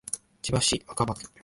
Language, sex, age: Japanese, male, 19-29